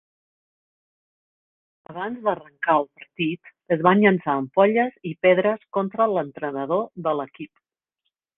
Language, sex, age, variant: Catalan, female, 50-59, Central